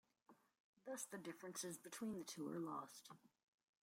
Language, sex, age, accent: English, female, 50-59, United States English